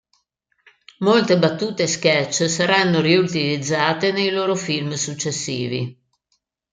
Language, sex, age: Italian, female, 60-69